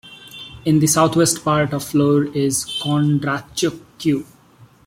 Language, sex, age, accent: English, male, 30-39, India and South Asia (India, Pakistan, Sri Lanka)